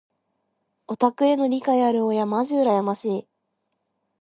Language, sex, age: Japanese, female, 19-29